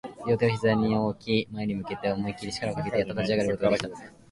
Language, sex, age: Japanese, male, 19-29